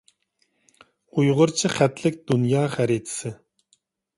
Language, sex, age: Uyghur, male, 40-49